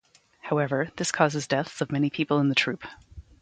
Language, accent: English, Canadian English